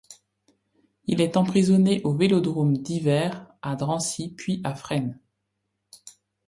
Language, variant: French, Français des départements et régions d'outre-mer